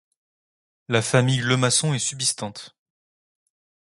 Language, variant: French, Français de métropole